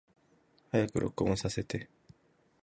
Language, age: Japanese, 19-29